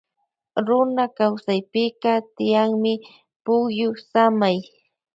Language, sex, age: Loja Highland Quichua, female, 19-29